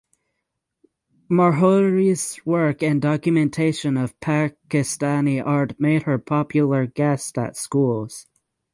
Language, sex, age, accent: English, male, 19-29, United States English; England English